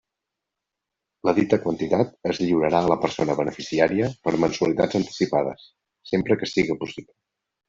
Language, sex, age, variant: Catalan, male, 50-59, Central